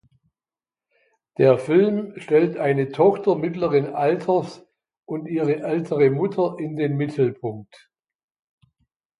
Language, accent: German, Deutschland Deutsch